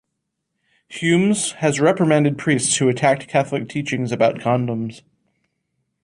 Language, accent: English, United States English